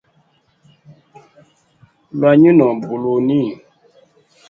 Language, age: Hemba, 19-29